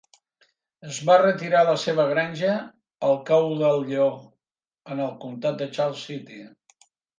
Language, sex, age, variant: Catalan, male, 60-69, Nord-Occidental